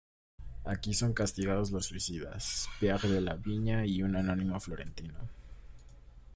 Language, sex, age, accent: Spanish, male, 19-29, México